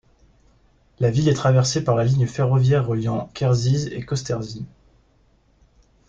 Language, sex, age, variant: French, male, 19-29, Français de métropole